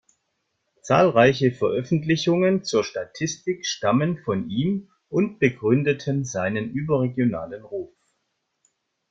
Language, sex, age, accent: German, male, 50-59, Deutschland Deutsch